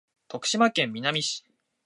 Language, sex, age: Japanese, male, 19-29